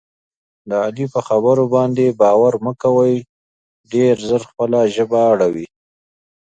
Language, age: Pashto, 30-39